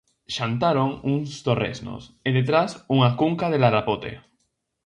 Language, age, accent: Galician, 19-29, Atlántico (seseo e gheada)